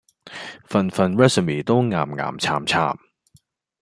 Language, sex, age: Cantonese, male, 40-49